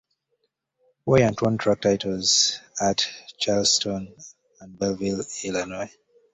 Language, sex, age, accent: English, male, 19-29, United States English